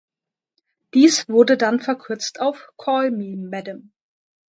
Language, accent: German, Deutschland Deutsch